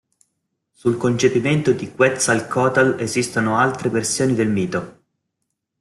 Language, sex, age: Italian, male, 30-39